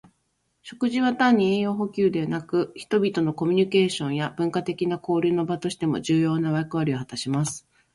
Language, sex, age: Japanese, female, 40-49